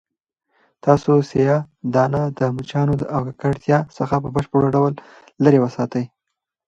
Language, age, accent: Pashto, 30-39, پکتیا ولایت، احمدزی